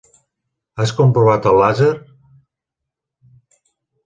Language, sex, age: Catalan, male, 40-49